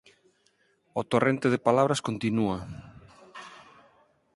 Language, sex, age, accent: Galician, male, 40-49, Neofalante